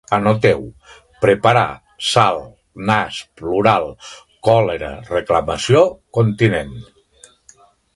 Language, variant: Catalan, Nord-Occidental